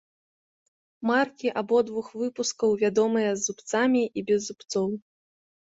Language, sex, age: Belarusian, female, 19-29